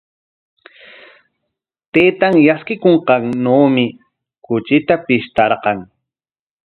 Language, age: Corongo Ancash Quechua, 40-49